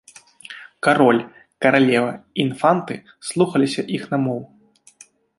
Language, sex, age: Belarusian, male, 19-29